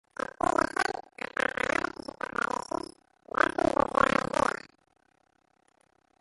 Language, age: Greek, 50-59